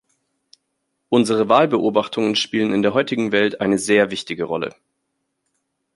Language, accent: German, Deutschland Deutsch